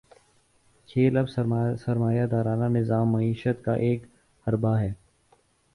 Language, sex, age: Urdu, male, 19-29